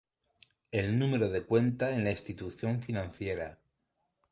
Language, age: Spanish, 40-49